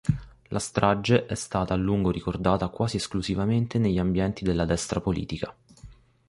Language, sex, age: Italian, male, 19-29